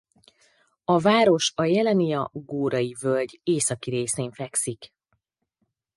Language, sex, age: Hungarian, female, 40-49